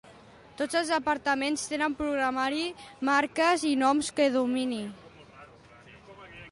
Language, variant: Catalan, Central